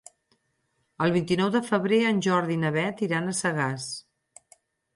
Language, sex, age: Catalan, female, 50-59